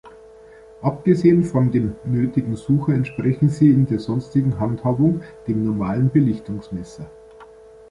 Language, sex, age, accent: German, male, 40-49, Deutschland Deutsch